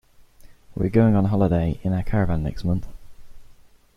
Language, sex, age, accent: English, male, 19-29, England English